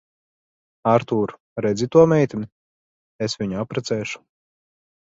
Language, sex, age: Latvian, male, 19-29